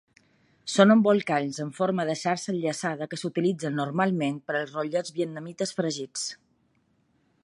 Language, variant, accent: Catalan, Balear, balear